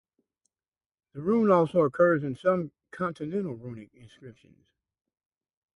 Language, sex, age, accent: English, male, 60-69, United States English